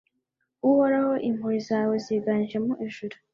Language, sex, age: Kinyarwanda, female, 19-29